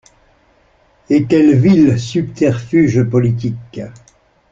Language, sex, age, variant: French, male, 60-69, Français de métropole